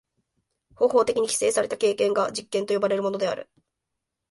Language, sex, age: Japanese, female, 19-29